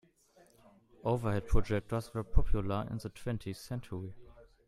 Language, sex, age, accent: English, male, 19-29, Southern African (South Africa, Zimbabwe, Namibia)